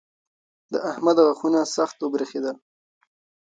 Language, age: Pashto, 19-29